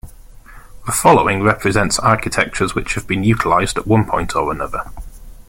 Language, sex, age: English, male, 30-39